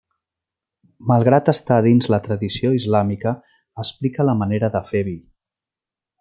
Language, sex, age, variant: Catalan, male, 50-59, Central